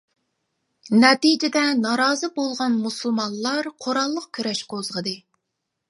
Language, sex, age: Uyghur, female, 30-39